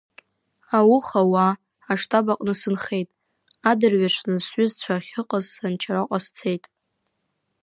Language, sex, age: Abkhazian, female, under 19